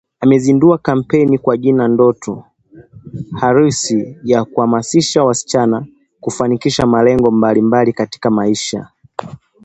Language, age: Swahili, 19-29